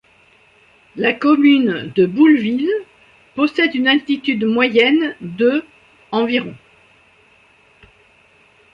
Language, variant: French, Français de métropole